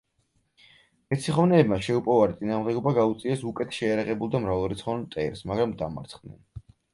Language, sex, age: Georgian, male, 19-29